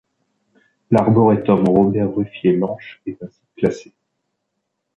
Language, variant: French, Français de métropole